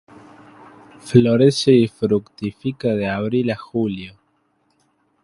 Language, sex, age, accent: Spanish, male, under 19, Rioplatense: Argentina, Uruguay, este de Bolivia, Paraguay